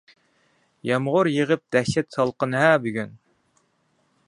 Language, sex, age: Uyghur, male, 30-39